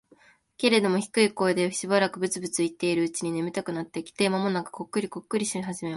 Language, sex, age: Japanese, female, 19-29